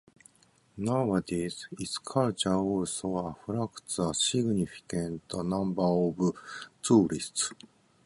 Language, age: English, 50-59